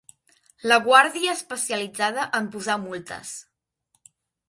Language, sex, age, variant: Catalan, female, under 19, Central